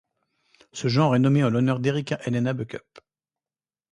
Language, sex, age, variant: French, male, 40-49, Français de métropole